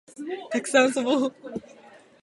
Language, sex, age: Japanese, female, 19-29